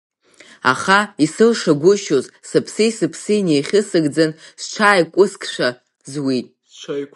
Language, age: Abkhazian, under 19